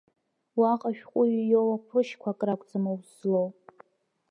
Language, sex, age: Abkhazian, female, under 19